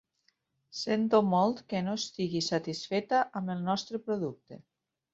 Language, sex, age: Catalan, female, 50-59